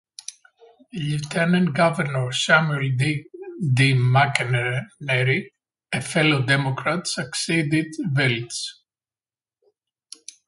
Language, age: English, 40-49